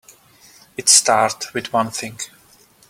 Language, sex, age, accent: English, male, 30-39, United States English